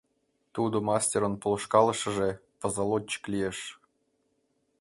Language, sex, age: Mari, male, 19-29